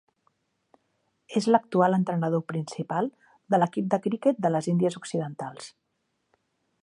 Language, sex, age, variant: Catalan, female, 50-59, Central